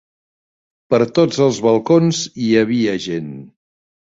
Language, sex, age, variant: Catalan, male, 60-69, Central